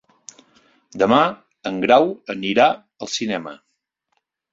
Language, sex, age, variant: Catalan, male, 60-69, Central